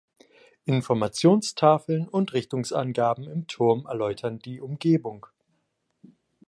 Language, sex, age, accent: German, male, 19-29, Deutschland Deutsch